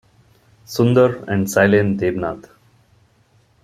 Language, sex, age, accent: English, male, 40-49, India and South Asia (India, Pakistan, Sri Lanka)